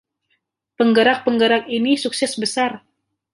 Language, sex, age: Indonesian, female, 19-29